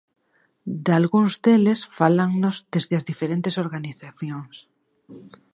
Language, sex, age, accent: Galician, female, 30-39, Normativo (estándar)